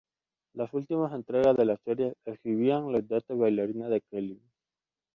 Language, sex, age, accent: Spanish, male, under 19, Andino-Pacífico: Colombia, Perú, Ecuador, oeste de Bolivia y Venezuela andina